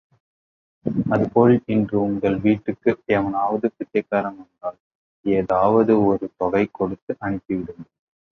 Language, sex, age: Tamil, male, 19-29